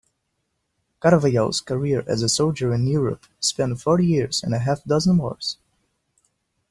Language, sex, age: English, male, under 19